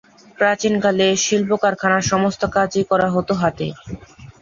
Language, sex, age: Bengali, male, under 19